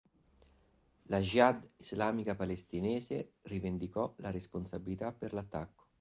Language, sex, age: Italian, male, 40-49